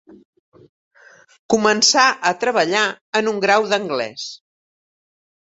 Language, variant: Catalan, Central